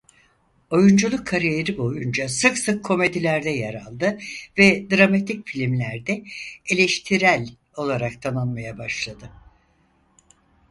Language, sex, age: Turkish, female, 80-89